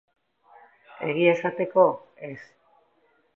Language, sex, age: Basque, female, 50-59